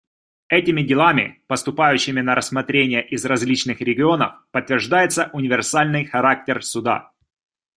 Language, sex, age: Russian, male, 30-39